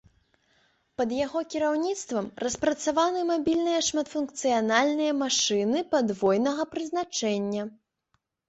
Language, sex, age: Belarusian, female, under 19